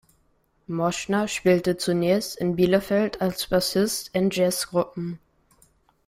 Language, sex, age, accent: German, male, under 19, Deutschland Deutsch